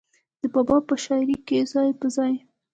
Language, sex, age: Pashto, female, 19-29